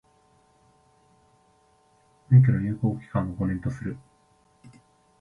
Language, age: Japanese, 19-29